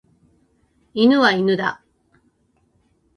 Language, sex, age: Japanese, female, 50-59